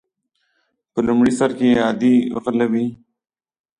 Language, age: Pashto, 19-29